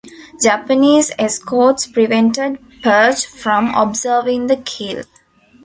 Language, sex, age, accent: English, female, 19-29, India and South Asia (India, Pakistan, Sri Lanka)